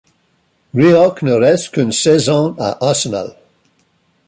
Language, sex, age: French, male, 60-69